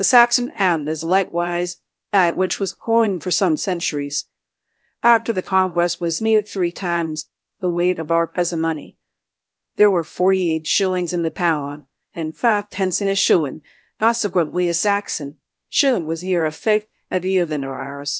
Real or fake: fake